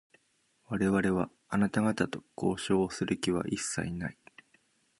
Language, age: Japanese, 30-39